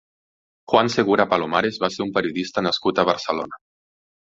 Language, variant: Catalan, Central